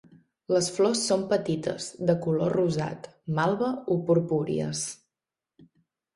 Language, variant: Catalan, Septentrional